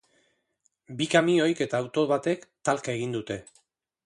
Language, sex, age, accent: Basque, male, 40-49, Erdialdekoa edo Nafarra (Gipuzkoa, Nafarroa)